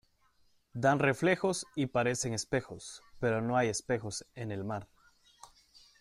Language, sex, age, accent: Spanish, male, 19-29, América central